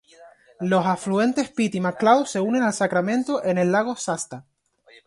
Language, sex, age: Spanish, male, 19-29